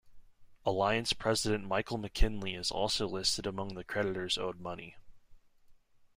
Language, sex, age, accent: English, male, 19-29, United States English